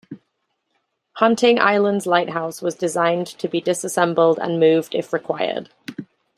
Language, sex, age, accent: English, female, 30-39, England English